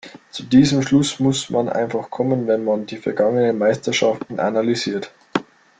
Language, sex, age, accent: German, male, under 19, Österreichisches Deutsch